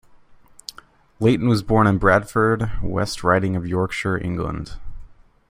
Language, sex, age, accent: English, male, 19-29, United States English